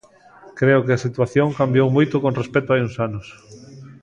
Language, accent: Galician, Atlántico (seseo e gheada)